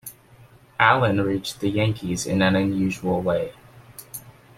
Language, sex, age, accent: English, male, 19-29, United States English